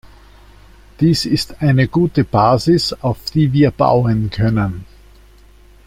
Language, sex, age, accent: German, male, 60-69, Österreichisches Deutsch